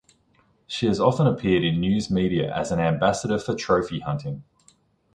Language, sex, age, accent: English, male, 30-39, Australian English